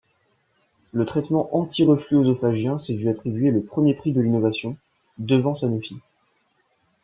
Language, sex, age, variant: French, male, 19-29, Français de métropole